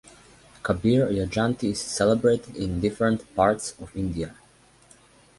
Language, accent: English, United States English